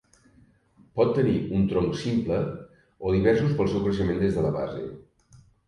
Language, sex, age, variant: Catalan, male, 50-59, Septentrional